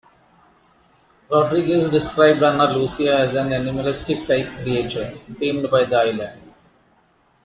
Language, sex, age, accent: English, male, 40-49, India and South Asia (India, Pakistan, Sri Lanka)